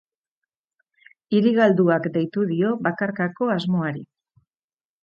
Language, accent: Basque, Erdialdekoa edo Nafarra (Gipuzkoa, Nafarroa)